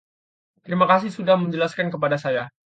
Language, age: Indonesian, 19-29